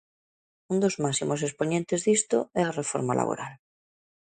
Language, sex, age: Galician, female, 40-49